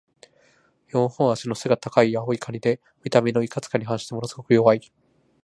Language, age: Japanese, 19-29